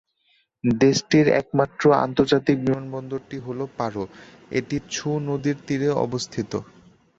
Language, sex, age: Bengali, male, 19-29